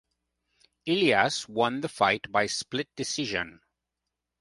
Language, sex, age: English, male, 50-59